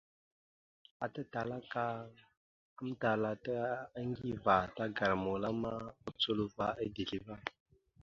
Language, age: Mada (Cameroon), 19-29